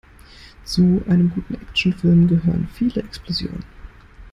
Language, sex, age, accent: German, male, 19-29, Deutschland Deutsch